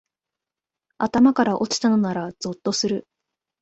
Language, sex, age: Japanese, female, 19-29